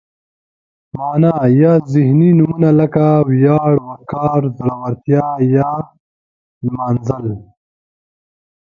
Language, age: Pashto, 19-29